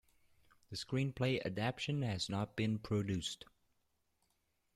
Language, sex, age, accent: English, male, 19-29, United States English